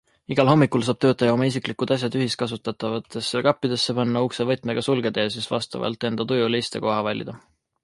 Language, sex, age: Estonian, male, 19-29